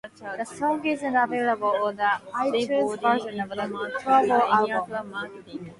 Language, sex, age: English, female, 19-29